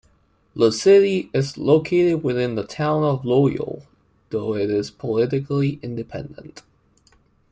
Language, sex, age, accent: English, male, 19-29, United States English